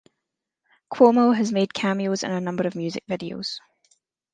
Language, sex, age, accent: English, female, 19-29, Scottish English